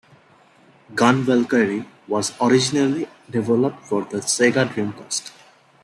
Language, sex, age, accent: English, male, 19-29, India and South Asia (India, Pakistan, Sri Lanka)